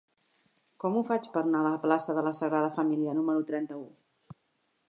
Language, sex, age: Catalan, female, 40-49